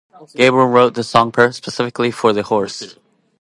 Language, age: English, 19-29